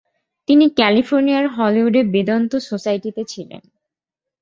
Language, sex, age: Bengali, female, 19-29